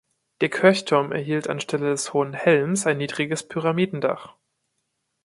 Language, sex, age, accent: German, male, 19-29, Deutschland Deutsch